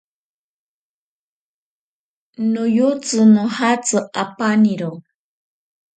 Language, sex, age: Ashéninka Perené, female, 40-49